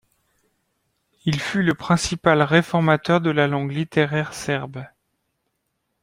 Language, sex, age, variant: French, male, 30-39, Français de métropole